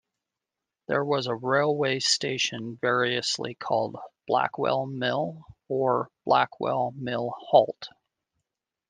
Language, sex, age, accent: English, male, 50-59, United States English